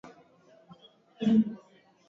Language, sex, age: Swahili, male, 19-29